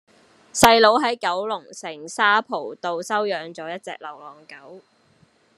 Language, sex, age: Cantonese, female, 19-29